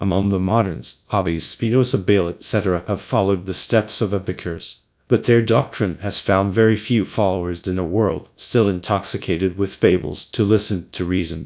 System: TTS, GradTTS